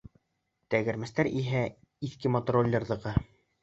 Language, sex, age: Bashkir, male, 19-29